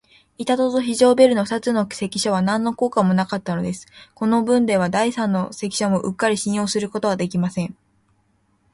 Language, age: Japanese, 19-29